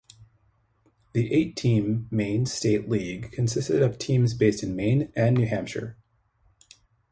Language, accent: English, United States English